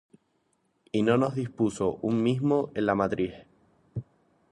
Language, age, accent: Spanish, 19-29, España: Islas Canarias